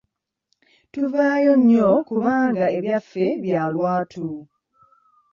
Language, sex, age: Ganda, female, 19-29